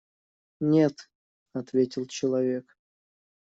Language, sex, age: Russian, male, 19-29